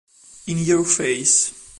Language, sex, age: Italian, male, 19-29